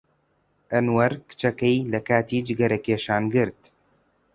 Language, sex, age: Central Kurdish, male, 19-29